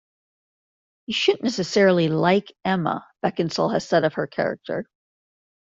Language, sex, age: English, female, 50-59